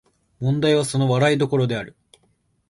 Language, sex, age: Japanese, male, 19-29